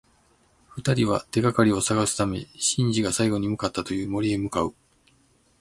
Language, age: Japanese, 50-59